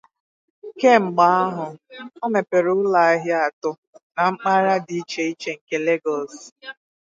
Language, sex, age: Igbo, female, 19-29